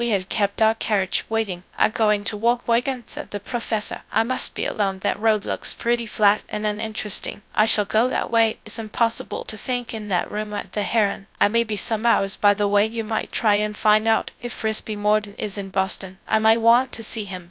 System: TTS, GradTTS